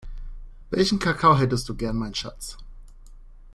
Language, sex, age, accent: German, male, 30-39, Deutschland Deutsch